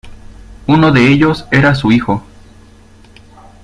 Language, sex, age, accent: Spanish, male, 19-29, México